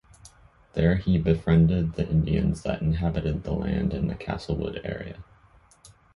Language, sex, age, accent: English, male, under 19, United States English